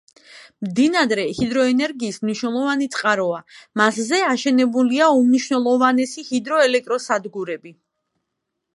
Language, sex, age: Georgian, female, 19-29